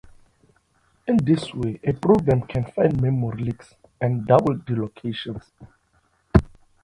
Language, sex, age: English, male, 19-29